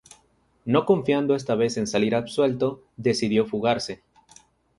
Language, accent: Spanish, México